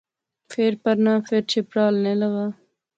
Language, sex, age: Pahari-Potwari, female, 19-29